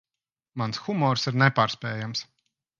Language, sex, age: Latvian, male, 40-49